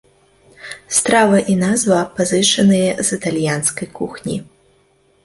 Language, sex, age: Belarusian, female, 19-29